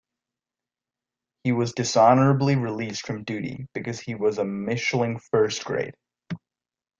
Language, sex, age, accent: English, male, under 19, United States English